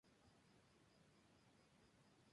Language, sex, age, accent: Spanish, male, 19-29, México